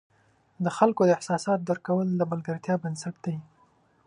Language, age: Pashto, 19-29